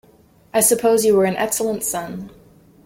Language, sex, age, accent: English, female, 30-39, United States English